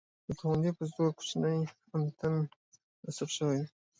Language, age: Pashto, 19-29